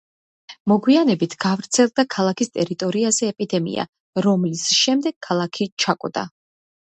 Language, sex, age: Georgian, female, under 19